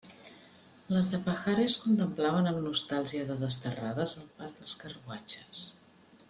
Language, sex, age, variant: Catalan, female, 50-59, Central